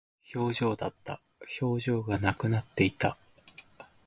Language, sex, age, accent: Japanese, male, 19-29, 標準語